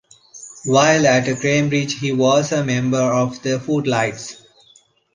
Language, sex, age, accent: English, male, 30-39, India and South Asia (India, Pakistan, Sri Lanka)